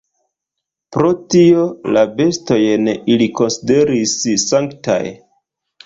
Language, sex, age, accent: Esperanto, male, 30-39, Internacia